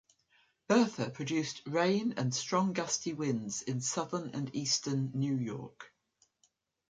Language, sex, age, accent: English, female, 60-69, England English